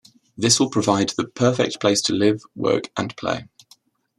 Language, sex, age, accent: English, male, 19-29, England English